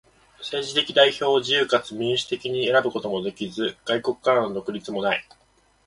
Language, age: Japanese, 19-29